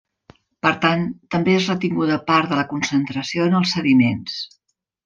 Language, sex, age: Catalan, female, 60-69